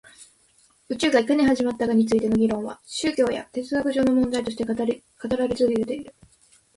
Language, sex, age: Japanese, female, 19-29